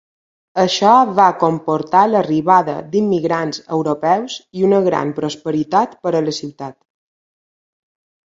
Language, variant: Catalan, Balear